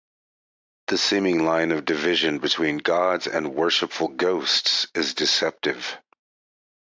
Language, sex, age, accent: English, male, 40-49, United States English